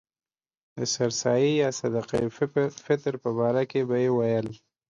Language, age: Pashto, 19-29